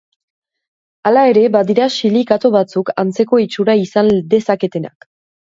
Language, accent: Basque, Nafar-lapurtarra edo Zuberotarra (Lapurdi, Nafarroa Beherea, Zuberoa)